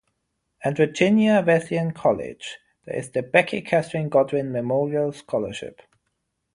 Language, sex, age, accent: English, male, 19-29, England English